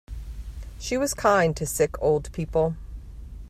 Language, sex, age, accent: English, female, 40-49, United States English